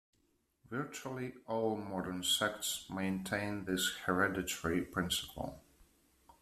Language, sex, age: English, male, 30-39